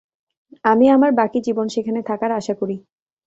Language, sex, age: Bengali, female, 19-29